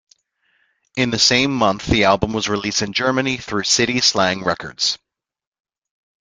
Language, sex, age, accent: English, male, 30-39, United States English